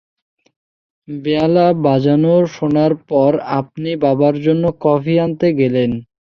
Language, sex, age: Bengali, male, 19-29